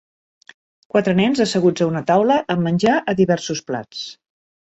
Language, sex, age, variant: Catalan, female, 60-69, Central